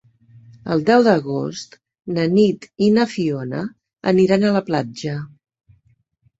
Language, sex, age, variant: Catalan, female, 50-59, Central